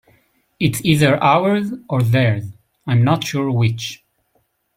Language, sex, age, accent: English, male, 30-39, United States English